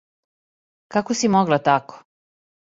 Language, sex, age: Serbian, female, 50-59